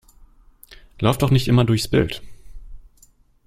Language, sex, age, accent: German, male, 19-29, Deutschland Deutsch